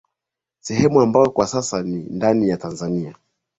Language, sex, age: Swahili, male, 30-39